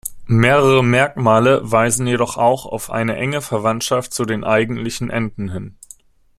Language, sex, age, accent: German, male, 19-29, Deutschland Deutsch